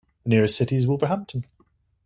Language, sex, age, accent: English, male, 40-49, Scottish English